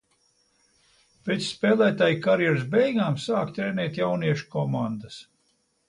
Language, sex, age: Latvian, male, 70-79